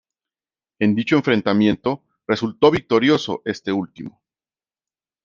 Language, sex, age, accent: Spanish, male, 40-49, México